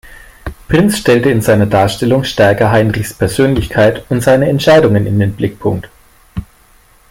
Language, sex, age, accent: German, male, 40-49, Deutschland Deutsch